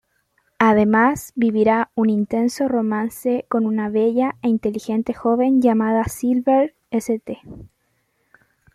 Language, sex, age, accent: Spanish, female, under 19, Chileno: Chile, Cuyo